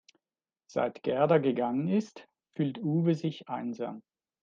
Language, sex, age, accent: German, male, 40-49, Schweizerdeutsch